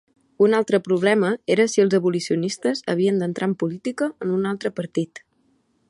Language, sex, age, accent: Catalan, female, 19-29, balear; central